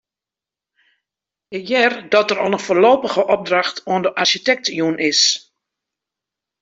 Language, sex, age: Western Frisian, female, 60-69